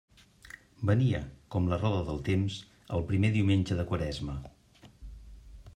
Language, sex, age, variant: Catalan, male, 50-59, Central